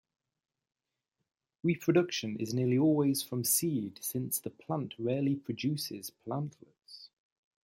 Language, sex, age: English, male, 30-39